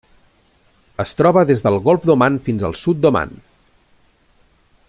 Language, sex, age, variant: Catalan, male, 40-49, Central